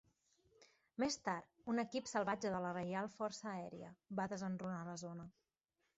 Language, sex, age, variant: Catalan, female, 30-39, Central